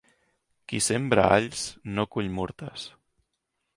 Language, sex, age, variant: Catalan, male, 19-29, Central